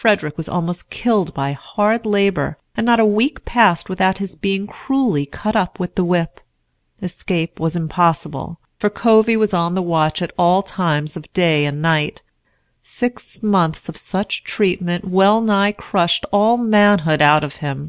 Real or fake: real